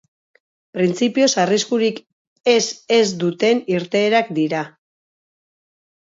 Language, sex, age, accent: Basque, female, 40-49, Mendebalekoa (Araba, Bizkaia, Gipuzkoako mendebaleko herri batzuk)